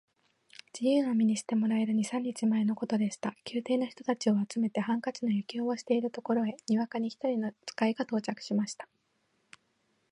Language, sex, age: Japanese, female, 19-29